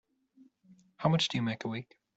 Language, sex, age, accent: English, male, 30-39, United States English